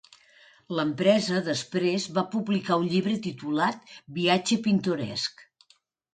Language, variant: Catalan, Nord-Occidental